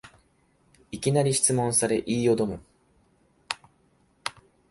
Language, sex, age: Japanese, male, 19-29